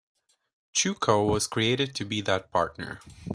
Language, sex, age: English, male, 19-29